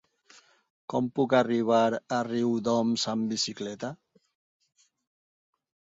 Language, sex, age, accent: Catalan, male, 50-59, valencià